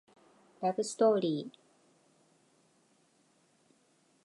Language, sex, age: Japanese, female, 40-49